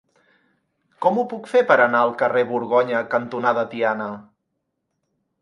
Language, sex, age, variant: Catalan, male, 40-49, Central